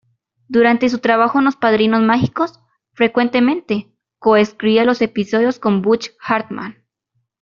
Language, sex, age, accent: Spanish, female, under 19, América central